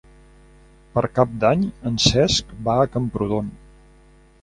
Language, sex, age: Catalan, male, 40-49